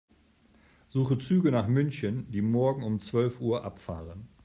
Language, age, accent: German, 50-59, Deutschland Deutsch